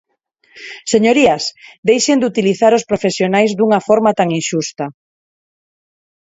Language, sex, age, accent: Galician, female, 40-49, Neofalante